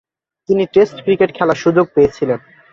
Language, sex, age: Bengali, male, 19-29